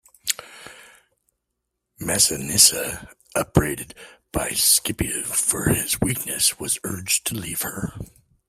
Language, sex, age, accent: English, male, 40-49, United States English